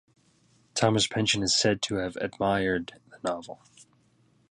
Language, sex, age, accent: English, male, 30-39, United States English